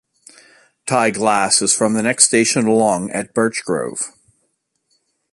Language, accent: English, United States English